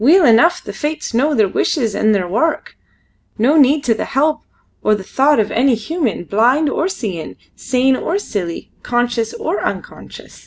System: none